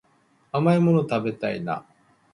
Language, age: Japanese, 30-39